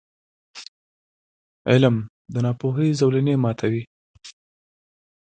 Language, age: Pashto, 19-29